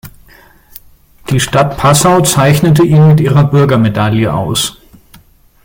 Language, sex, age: German, male, 40-49